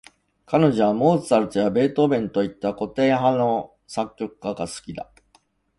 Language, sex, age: Japanese, male, 60-69